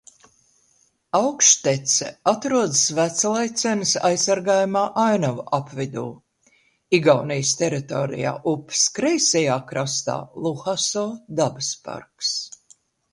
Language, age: Latvian, 80-89